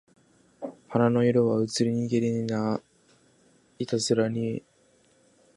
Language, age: Japanese, 19-29